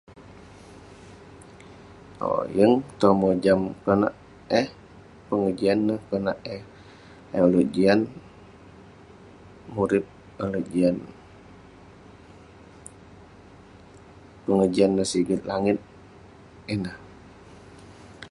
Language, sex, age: Western Penan, male, 19-29